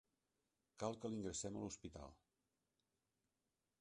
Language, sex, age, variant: Catalan, male, 60-69, Central